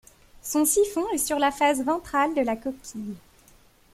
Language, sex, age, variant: French, female, 19-29, Français de métropole